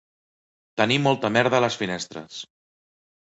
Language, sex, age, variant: Catalan, male, 40-49, Central